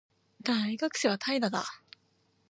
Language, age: Japanese, 19-29